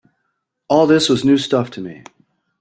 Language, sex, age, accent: English, male, 50-59, United States English